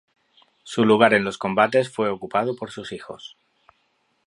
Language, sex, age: Spanish, male, 40-49